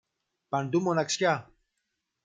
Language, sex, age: Greek, male, 30-39